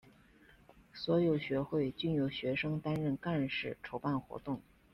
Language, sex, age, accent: Chinese, female, 30-39, 出生地：河北省